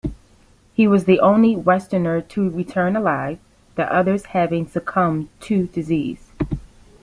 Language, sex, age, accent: English, female, 30-39, United States English